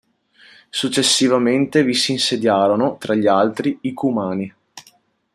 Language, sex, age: Italian, male, 30-39